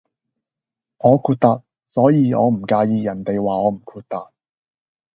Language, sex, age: Cantonese, male, under 19